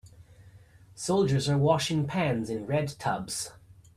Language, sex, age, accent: English, male, 30-39, United States English